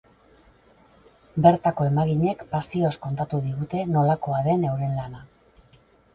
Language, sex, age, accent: Basque, female, 50-59, Mendebalekoa (Araba, Bizkaia, Gipuzkoako mendebaleko herri batzuk)